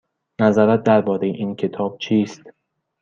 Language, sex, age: Persian, male, 19-29